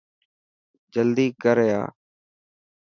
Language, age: Dhatki, 19-29